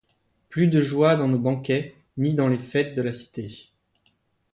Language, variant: French, Français de métropole